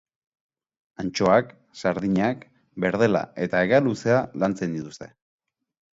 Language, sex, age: Basque, male, 30-39